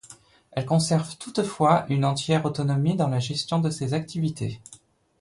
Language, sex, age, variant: French, female, 19-29, Français de métropole